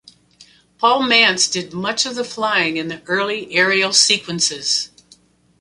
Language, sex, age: English, female, 70-79